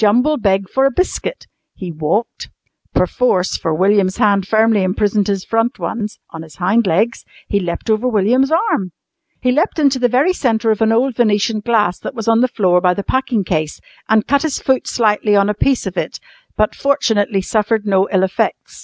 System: none